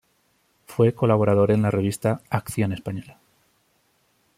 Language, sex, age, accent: Spanish, male, 30-39, España: Centro-Sur peninsular (Madrid, Toledo, Castilla-La Mancha)